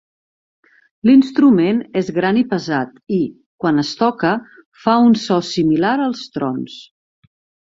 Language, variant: Catalan, Central